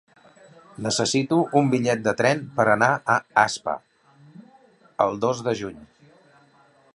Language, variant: Catalan, Central